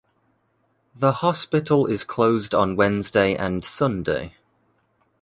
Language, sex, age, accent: English, male, 19-29, England English